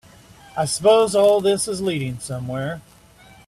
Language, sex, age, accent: English, male, 50-59, United States English